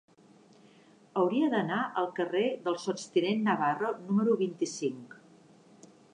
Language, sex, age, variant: Catalan, female, 50-59, Central